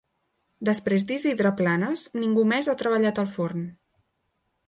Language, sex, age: Catalan, female, 19-29